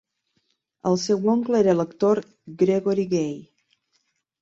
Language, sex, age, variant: Catalan, female, 40-49, Balear